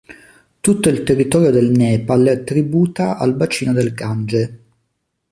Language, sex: Italian, male